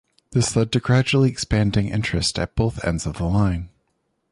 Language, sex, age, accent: English, male, 30-39, United States English